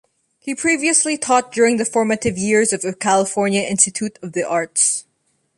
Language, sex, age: English, female, 19-29